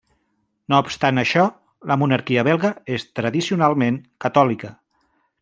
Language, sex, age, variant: Catalan, male, 40-49, Central